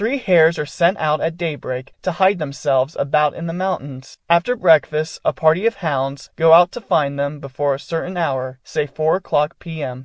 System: none